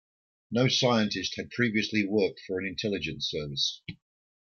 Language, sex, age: English, male, 60-69